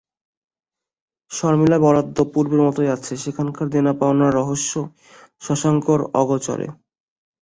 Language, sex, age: Bengali, male, 19-29